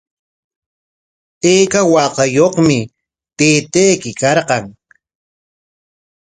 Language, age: Corongo Ancash Quechua, 40-49